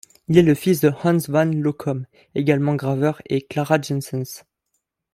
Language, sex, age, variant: French, male, 19-29, Français de métropole